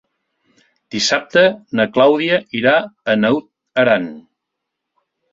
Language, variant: Catalan, Central